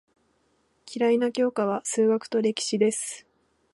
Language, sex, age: Japanese, female, under 19